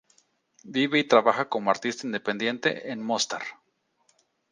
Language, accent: Spanish, México